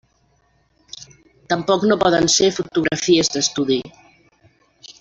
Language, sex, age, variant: Catalan, female, 50-59, Central